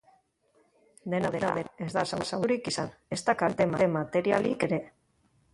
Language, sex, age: Basque, male, 40-49